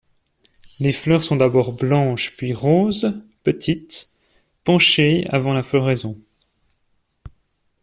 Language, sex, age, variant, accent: French, male, 40-49, Français d'Europe, Français de Suisse